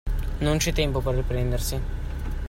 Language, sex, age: Italian, male, 50-59